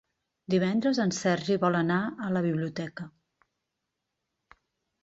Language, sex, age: Catalan, female, 50-59